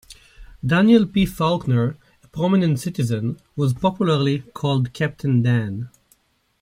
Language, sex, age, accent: English, male, 40-49, United States English